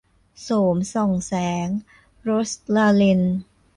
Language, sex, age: Thai, female, 30-39